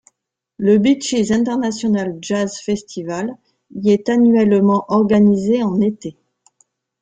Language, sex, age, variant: French, female, 40-49, Français de métropole